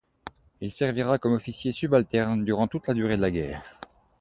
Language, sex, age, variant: French, male, 19-29, Français de métropole